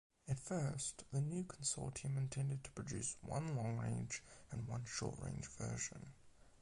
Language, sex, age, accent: English, male, under 19, Australian English; England English; New Zealand English